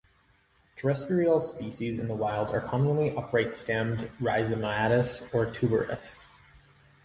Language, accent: English, Canadian English